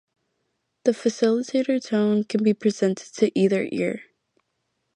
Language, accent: English, United States English